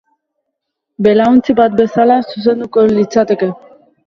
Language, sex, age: Basque, female, 19-29